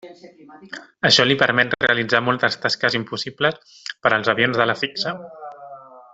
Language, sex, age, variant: Catalan, male, 30-39, Central